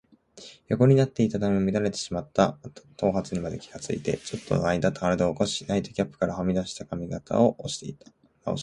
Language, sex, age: Japanese, male, 19-29